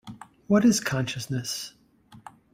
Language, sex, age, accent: English, male, 40-49, United States English